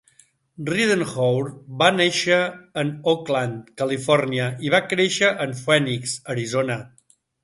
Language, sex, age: Catalan, male, 60-69